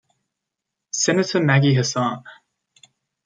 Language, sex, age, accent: English, male, under 19, Australian English